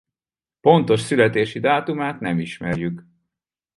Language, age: Hungarian, 40-49